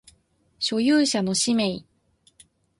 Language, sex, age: Japanese, female, 19-29